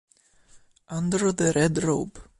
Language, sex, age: Italian, male, 19-29